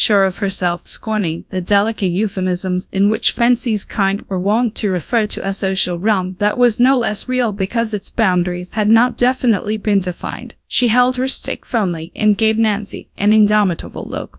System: TTS, GradTTS